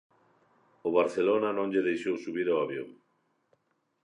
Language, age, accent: Galician, 60-69, Normativo (estándar)